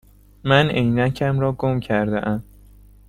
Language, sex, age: Persian, male, 19-29